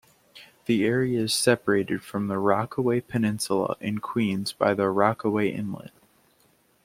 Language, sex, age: English, male, 19-29